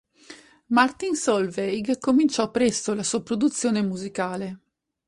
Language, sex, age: Italian, female, 30-39